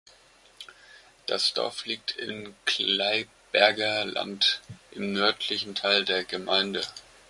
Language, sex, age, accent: German, male, 30-39, Deutschland Deutsch